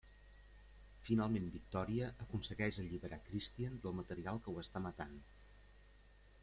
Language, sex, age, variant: Catalan, male, 50-59, Central